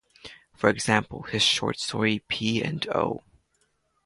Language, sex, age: English, male, under 19